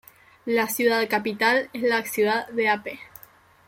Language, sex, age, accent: Spanish, female, 19-29, Rioplatense: Argentina, Uruguay, este de Bolivia, Paraguay